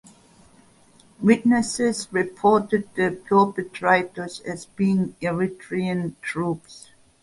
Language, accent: English, German